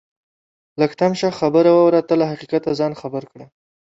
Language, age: Pashto, 19-29